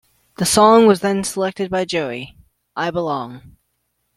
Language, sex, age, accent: English, male, 19-29, United States English